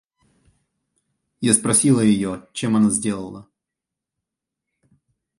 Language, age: Russian, 19-29